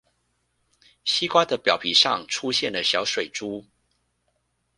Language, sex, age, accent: Chinese, male, 30-39, 出生地：臺南市